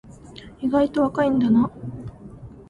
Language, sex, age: Japanese, female, 19-29